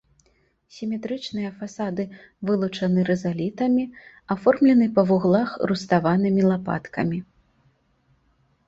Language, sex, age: Belarusian, female, 19-29